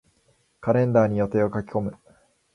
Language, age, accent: Japanese, under 19, 標準語